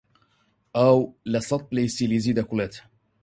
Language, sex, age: Central Kurdish, male, 19-29